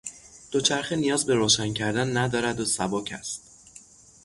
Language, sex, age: Persian, male, 19-29